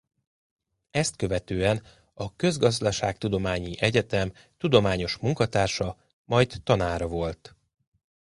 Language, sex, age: Hungarian, male, 40-49